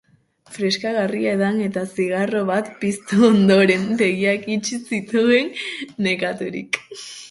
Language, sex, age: Basque, female, under 19